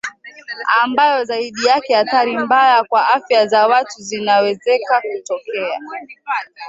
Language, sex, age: Swahili, female, 19-29